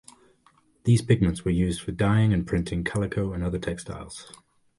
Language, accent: English, England English